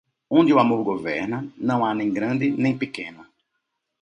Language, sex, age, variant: Portuguese, male, 30-39, Portuguese (Brasil)